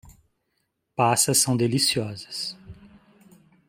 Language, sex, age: Portuguese, male, 40-49